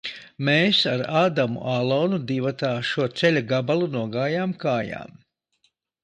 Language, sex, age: Latvian, male, 50-59